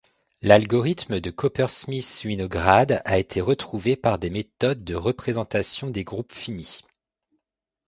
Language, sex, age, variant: French, male, 19-29, Français de métropole